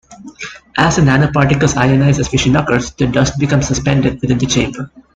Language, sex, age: English, male, 19-29